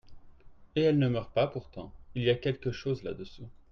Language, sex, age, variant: French, male, 30-39, Français de métropole